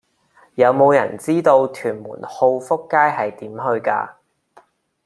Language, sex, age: Cantonese, male, 19-29